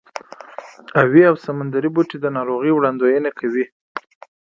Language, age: Pashto, 30-39